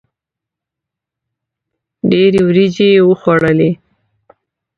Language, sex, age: Pashto, female, 19-29